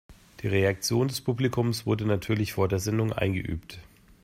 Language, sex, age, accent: German, male, 40-49, Deutschland Deutsch